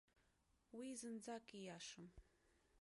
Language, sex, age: Abkhazian, female, 19-29